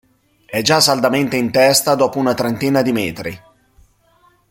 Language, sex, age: Italian, male, 40-49